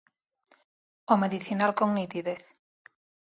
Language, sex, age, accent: Galician, female, 30-39, Normativo (estándar)